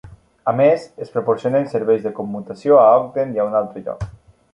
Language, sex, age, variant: Catalan, male, 19-29, Nord-Occidental